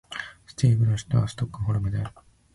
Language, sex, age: Japanese, male, 19-29